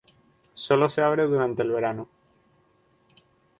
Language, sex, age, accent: Spanish, male, 19-29, España: Islas Canarias